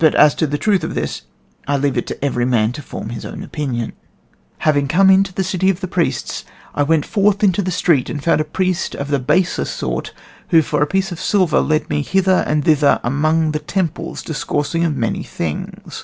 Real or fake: real